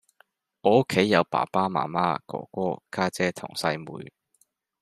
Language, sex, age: Cantonese, male, 19-29